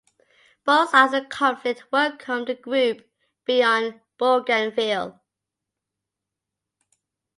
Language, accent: English, United States English